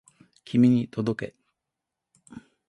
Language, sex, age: Japanese, male, 70-79